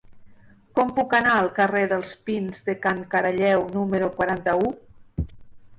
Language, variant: Catalan, Nord-Occidental